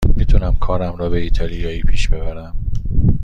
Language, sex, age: Persian, male, 30-39